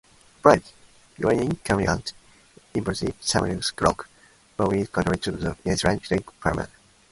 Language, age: English, 19-29